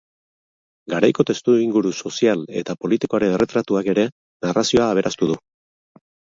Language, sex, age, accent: Basque, male, 40-49, Mendebalekoa (Araba, Bizkaia, Gipuzkoako mendebaleko herri batzuk)